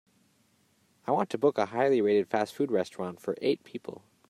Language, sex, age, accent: English, male, 30-39, Canadian English